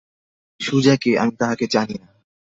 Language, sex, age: Bengali, male, 19-29